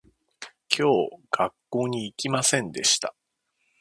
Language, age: Japanese, 30-39